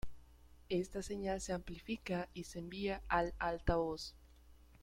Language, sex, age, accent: Spanish, female, under 19, Andino-Pacífico: Colombia, Perú, Ecuador, oeste de Bolivia y Venezuela andina